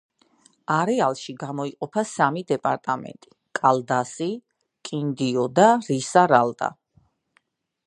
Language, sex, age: Georgian, female, 30-39